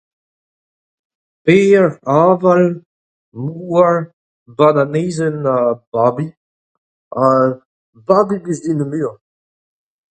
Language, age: Breton, 40-49